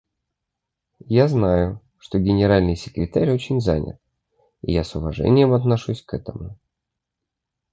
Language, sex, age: Russian, male, 30-39